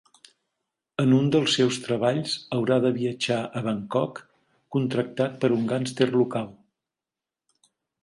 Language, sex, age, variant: Catalan, male, 60-69, Nord-Occidental